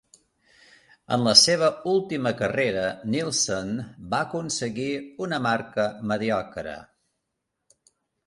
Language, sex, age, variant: Catalan, male, 50-59, Central